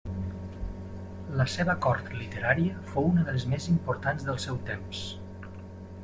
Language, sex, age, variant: Catalan, male, 40-49, Septentrional